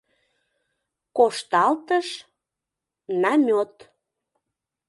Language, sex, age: Mari, female, 30-39